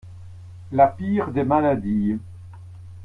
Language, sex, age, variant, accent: French, male, 70-79, Français d'Europe, Français de Belgique